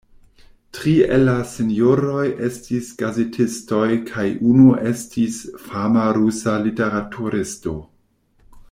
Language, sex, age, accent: Esperanto, male, 40-49, Internacia